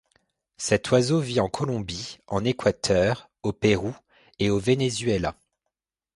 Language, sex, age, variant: French, male, 19-29, Français de métropole